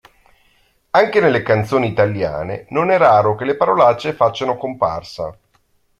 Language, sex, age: Italian, male, 30-39